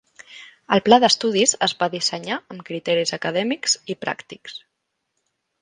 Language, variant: Catalan, Central